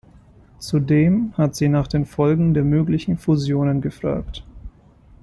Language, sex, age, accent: German, female, 19-29, Deutschland Deutsch